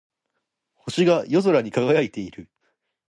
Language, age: Japanese, under 19